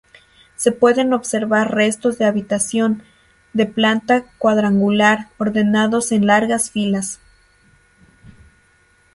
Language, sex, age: Spanish, female, under 19